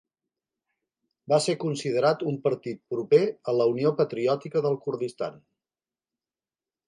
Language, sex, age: Catalan, male, 50-59